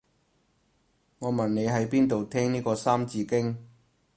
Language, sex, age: Cantonese, male, 30-39